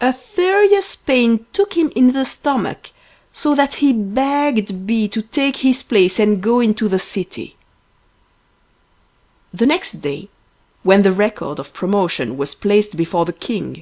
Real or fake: real